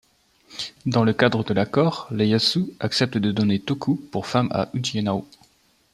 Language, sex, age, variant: French, male, 30-39, Français de métropole